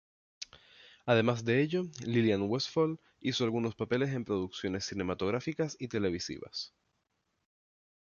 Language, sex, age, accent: Spanish, male, 19-29, España: Islas Canarias